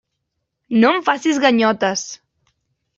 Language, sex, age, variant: Catalan, female, 19-29, Central